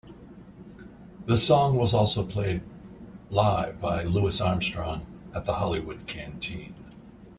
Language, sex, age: English, male, 50-59